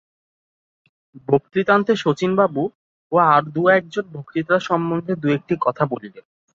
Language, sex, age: Bengali, male, 19-29